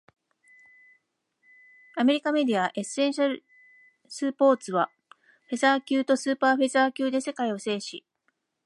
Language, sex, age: Japanese, female, 50-59